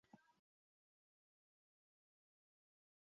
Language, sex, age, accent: Catalan, male, 40-49, valencià